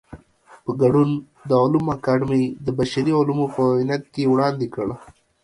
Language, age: Pashto, 19-29